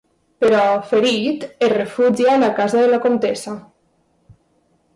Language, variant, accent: Catalan, Valencià meridional, valencià